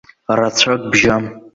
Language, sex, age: Abkhazian, male, under 19